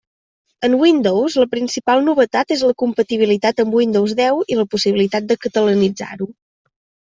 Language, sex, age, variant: Catalan, female, 19-29, Central